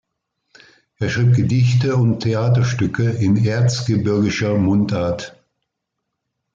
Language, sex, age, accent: German, male, 60-69, Deutschland Deutsch